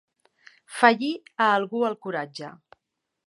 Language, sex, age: Catalan, female, 50-59